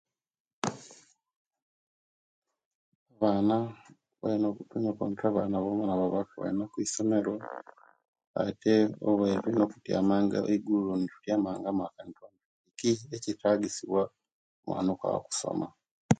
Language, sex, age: Kenyi, male, 30-39